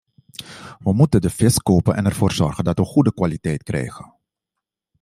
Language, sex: Dutch, male